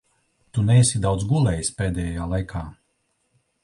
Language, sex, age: Latvian, male, 40-49